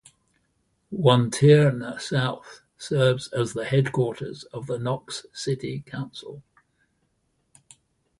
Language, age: English, 80-89